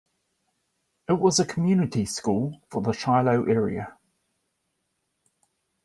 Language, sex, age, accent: English, male, 50-59, New Zealand English